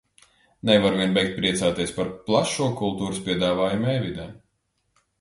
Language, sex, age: Latvian, male, 30-39